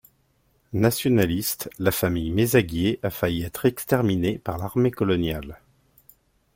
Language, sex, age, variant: French, male, 40-49, Français de métropole